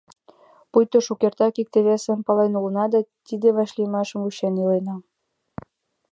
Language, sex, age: Mari, female, under 19